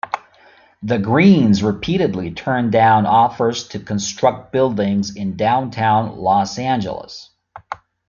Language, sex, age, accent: English, male, 40-49, United States English